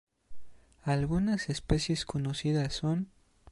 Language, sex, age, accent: Spanish, male, under 19, México